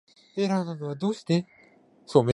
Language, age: Japanese, 30-39